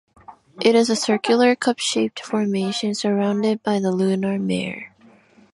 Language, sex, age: English, female, 19-29